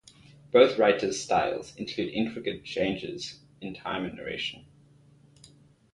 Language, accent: English, Southern African (South Africa, Zimbabwe, Namibia)